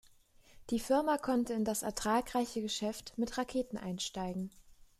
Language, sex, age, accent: German, female, 19-29, Deutschland Deutsch